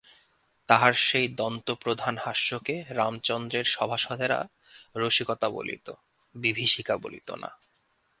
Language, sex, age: Bengali, male, 19-29